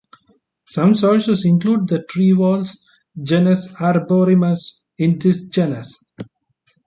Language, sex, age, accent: English, male, 30-39, India and South Asia (India, Pakistan, Sri Lanka)